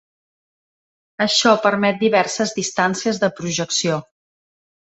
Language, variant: Catalan, Central